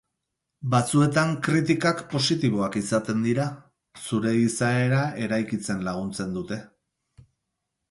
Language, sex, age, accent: Basque, male, 40-49, Mendebalekoa (Araba, Bizkaia, Gipuzkoako mendebaleko herri batzuk)